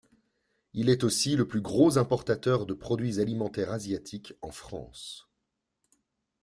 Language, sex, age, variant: French, male, 40-49, Français de métropole